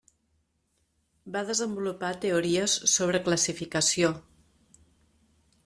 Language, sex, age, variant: Catalan, female, 40-49, Central